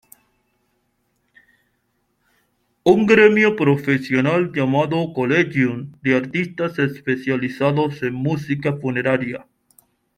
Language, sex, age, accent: Spanish, male, 30-39, Caribe: Cuba, Venezuela, Puerto Rico, República Dominicana, Panamá, Colombia caribeña, México caribeño, Costa del golfo de México